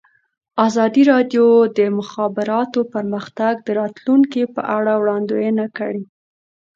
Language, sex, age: Pashto, female, under 19